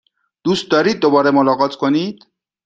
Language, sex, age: Persian, male, 30-39